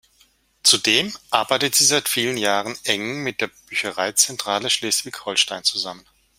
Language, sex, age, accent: German, male, 50-59, Deutschland Deutsch